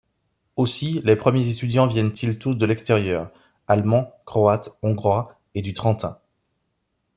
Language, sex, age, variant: French, male, 30-39, Français des départements et régions d'outre-mer